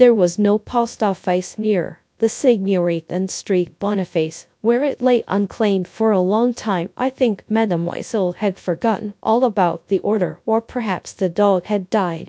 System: TTS, GradTTS